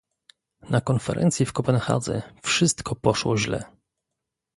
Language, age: Polish, 30-39